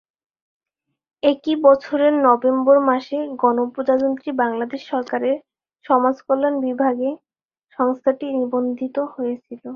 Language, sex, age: Bengali, female, 19-29